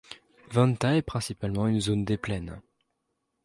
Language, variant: French, Français de métropole